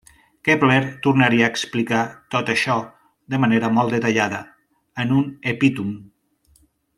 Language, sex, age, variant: Catalan, male, 40-49, Central